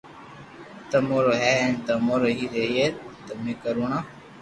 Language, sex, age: Loarki, female, under 19